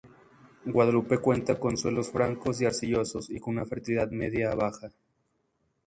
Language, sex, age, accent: Spanish, male, 19-29, México